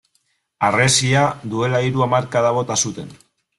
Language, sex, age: Basque, male, 30-39